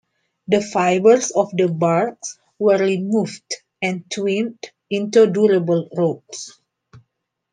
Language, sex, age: English, female, 30-39